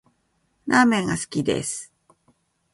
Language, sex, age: Japanese, female, 50-59